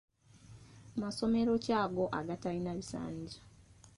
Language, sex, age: Ganda, male, 19-29